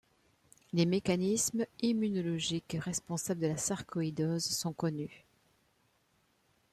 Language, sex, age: French, female, 50-59